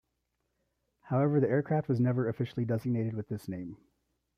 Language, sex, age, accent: English, male, 30-39, United States English